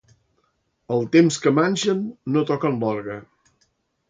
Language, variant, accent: Catalan, Central, central